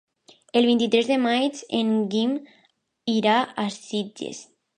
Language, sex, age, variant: Catalan, female, under 19, Alacantí